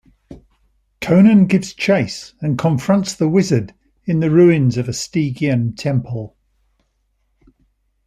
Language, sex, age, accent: English, male, 60-69, England English